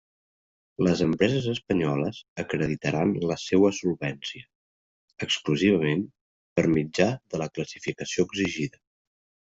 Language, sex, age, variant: Catalan, male, 30-39, Central